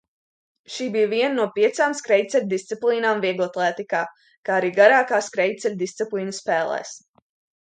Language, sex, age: Latvian, female, under 19